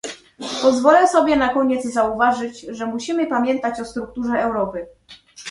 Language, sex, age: Polish, female, 19-29